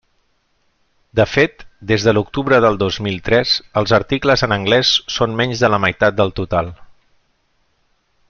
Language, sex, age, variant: Catalan, male, 40-49, Central